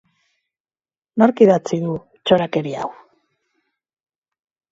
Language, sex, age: Basque, female, 40-49